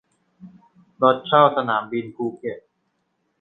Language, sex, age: Thai, male, under 19